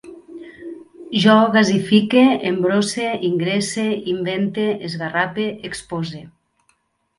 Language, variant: Catalan, Central